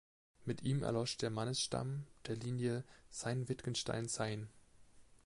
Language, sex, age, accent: German, male, 19-29, Deutschland Deutsch